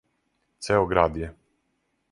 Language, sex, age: Serbian, male, 50-59